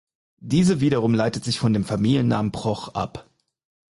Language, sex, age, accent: German, male, 30-39, Deutschland Deutsch